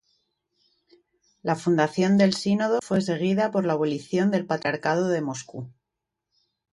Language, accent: Spanish, España: Centro-Sur peninsular (Madrid, Toledo, Castilla-La Mancha)